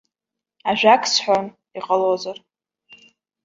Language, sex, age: Abkhazian, male, under 19